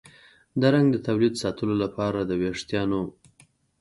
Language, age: Pashto, 30-39